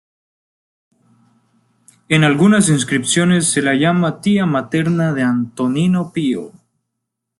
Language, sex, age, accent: Spanish, male, 19-29, América central